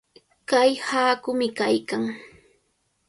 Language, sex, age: Cajatambo North Lima Quechua, female, 19-29